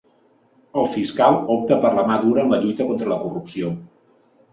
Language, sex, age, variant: Catalan, male, 40-49, Central